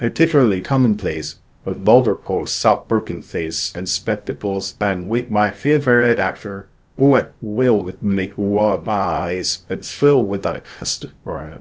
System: TTS, VITS